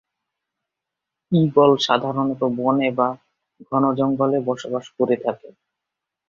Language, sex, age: Bengali, male, 19-29